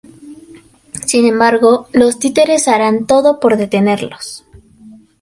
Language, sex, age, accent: Spanish, female, 19-29, México